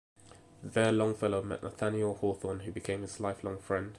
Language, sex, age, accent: English, male, 19-29, England English